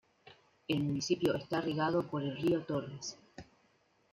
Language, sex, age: Spanish, female, 19-29